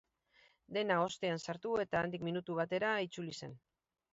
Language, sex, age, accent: Basque, female, 40-49, Mendebalekoa (Araba, Bizkaia, Gipuzkoako mendebaleko herri batzuk)